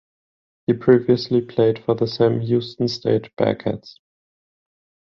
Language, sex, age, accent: English, male, 19-29, German